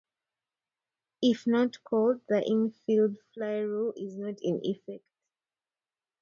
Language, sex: English, female